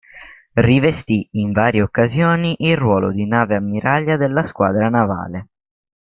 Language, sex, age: Italian, male, under 19